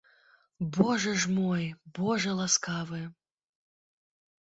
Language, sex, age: Belarusian, female, 19-29